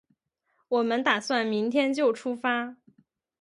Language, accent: Chinese, 出生地：吉林省